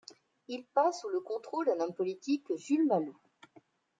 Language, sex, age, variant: French, female, 40-49, Français de métropole